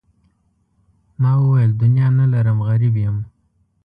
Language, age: Pashto, 19-29